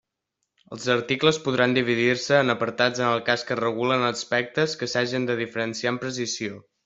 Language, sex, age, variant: Catalan, male, under 19, Balear